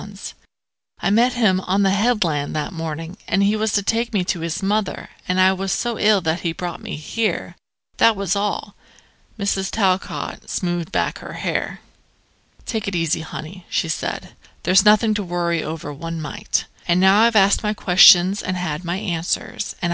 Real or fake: real